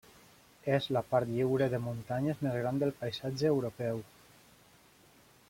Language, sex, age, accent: Catalan, male, 30-39, valencià